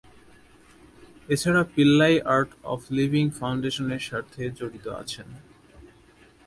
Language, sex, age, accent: Bengali, male, 19-29, Standard Bengali